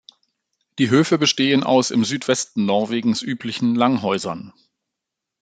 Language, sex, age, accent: German, male, 40-49, Deutschland Deutsch